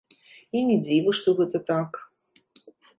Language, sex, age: Belarusian, female, 30-39